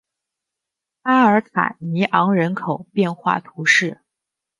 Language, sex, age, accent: Chinese, male, 19-29, 出生地：北京市